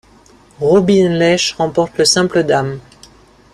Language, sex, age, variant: French, male, 30-39, Français de métropole